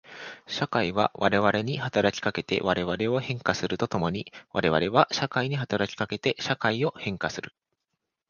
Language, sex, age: Japanese, male, 19-29